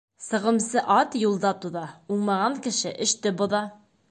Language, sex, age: Bashkir, female, 19-29